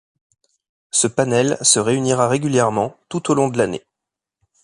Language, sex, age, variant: French, male, 30-39, Français de métropole